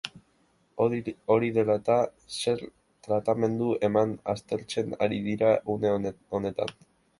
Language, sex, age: Basque, male, under 19